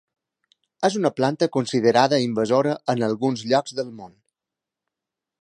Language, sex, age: Catalan, male, 30-39